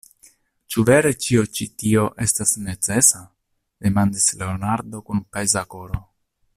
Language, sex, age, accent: Esperanto, male, 30-39, Internacia